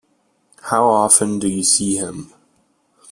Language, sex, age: English, male, 19-29